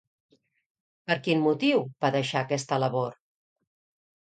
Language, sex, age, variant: Catalan, female, 50-59, Central